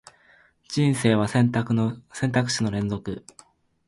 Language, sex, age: Japanese, male, under 19